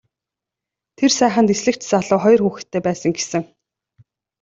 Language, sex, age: Mongolian, female, 19-29